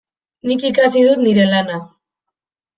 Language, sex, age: Basque, female, 19-29